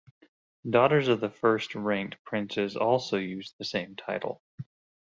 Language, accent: English, United States English